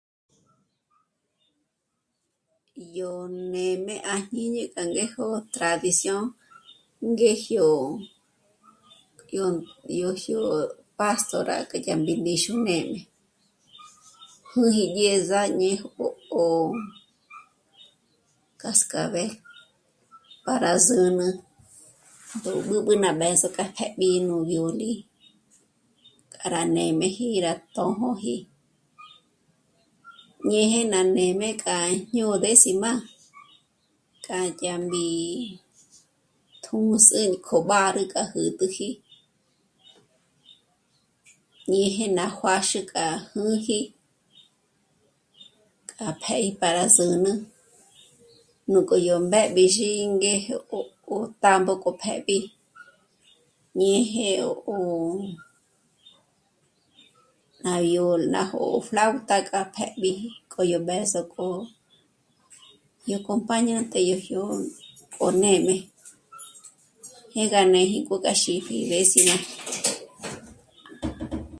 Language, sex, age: Michoacán Mazahua, female, 19-29